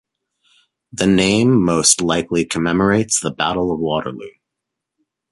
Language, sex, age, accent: English, male, 30-39, Canadian English